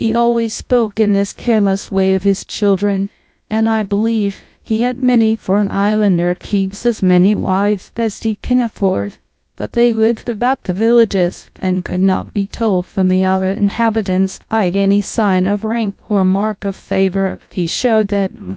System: TTS, GlowTTS